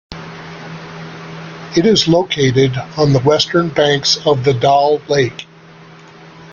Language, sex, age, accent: English, male, 50-59, United States English